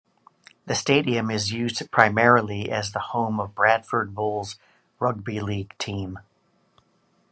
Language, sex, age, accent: English, male, 50-59, United States English